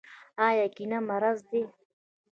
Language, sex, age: Pashto, female, 19-29